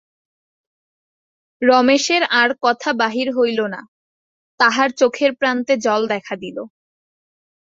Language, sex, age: Bengali, female, 19-29